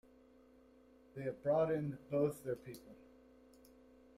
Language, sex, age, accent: English, male, 40-49, United States English